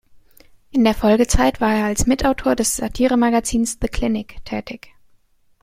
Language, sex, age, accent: German, female, 19-29, Deutschland Deutsch